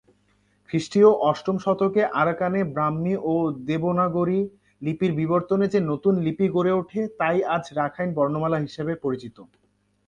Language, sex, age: Bengali, male, under 19